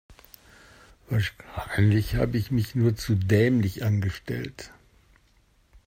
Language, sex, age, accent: German, male, 60-69, Deutschland Deutsch